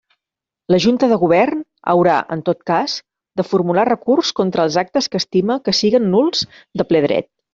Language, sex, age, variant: Catalan, female, 40-49, Central